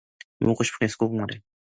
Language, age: Korean, 19-29